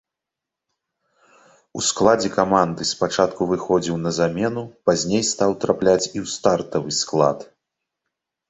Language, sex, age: Belarusian, male, 30-39